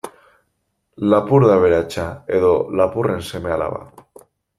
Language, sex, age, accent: Basque, male, 19-29, Erdialdekoa edo Nafarra (Gipuzkoa, Nafarroa)